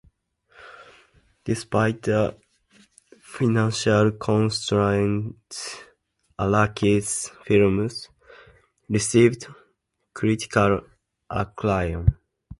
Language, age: English, 19-29